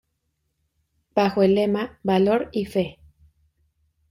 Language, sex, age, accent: Spanish, female, 30-39, México